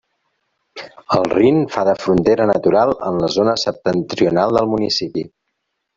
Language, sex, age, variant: Catalan, male, 40-49, Central